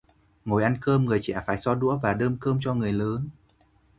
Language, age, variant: Vietnamese, 19-29, Hà Nội